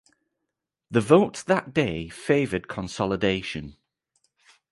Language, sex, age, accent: English, male, 30-39, England English